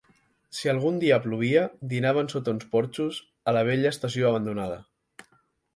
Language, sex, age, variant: Catalan, male, 19-29, Central